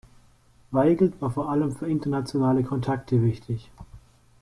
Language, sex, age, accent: German, male, 19-29, Deutschland Deutsch